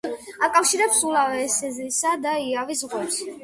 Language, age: Georgian, 30-39